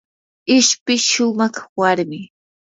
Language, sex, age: Yanahuanca Pasco Quechua, female, 19-29